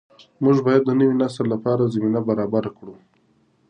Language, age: Pashto, 30-39